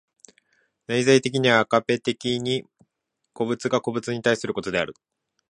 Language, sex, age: Japanese, male, 19-29